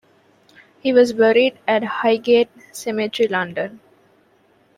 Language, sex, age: English, female, 19-29